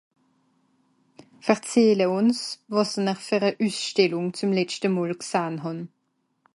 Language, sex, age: Swiss German, female, 19-29